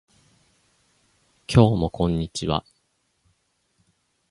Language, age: Japanese, under 19